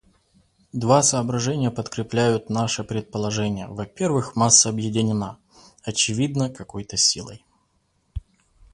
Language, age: Russian, 30-39